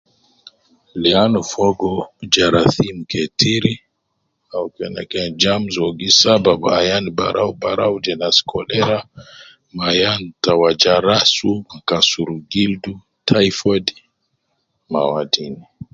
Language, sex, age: Nubi, male, 30-39